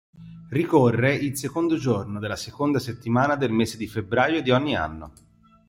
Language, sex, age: Italian, male, 30-39